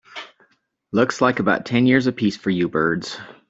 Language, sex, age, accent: English, male, 40-49, United States English